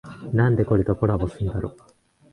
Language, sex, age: Japanese, male, 19-29